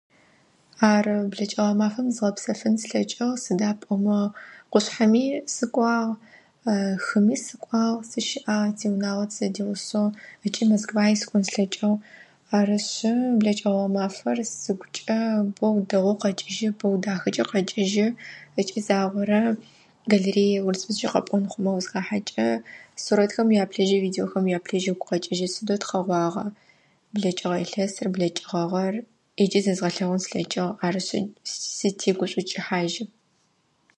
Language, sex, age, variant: Adyghe, female, 19-29, Адыгабзэ (Кирил, пстэумэ зэдыряе)